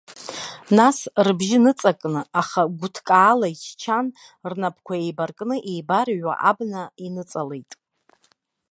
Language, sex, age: Abkhazian, female, 40-49